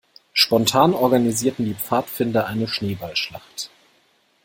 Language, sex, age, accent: German, male, 19-29, Deutschland Deutsch